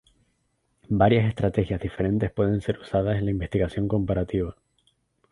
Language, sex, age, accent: Spanish, male, 19-29, España: Islas Canarias